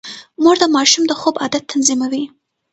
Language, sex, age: Pashto, female, 19-29